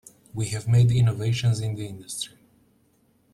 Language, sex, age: English, male, 40-49